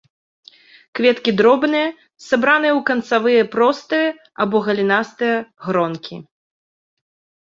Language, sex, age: Belarusian, female, 30-39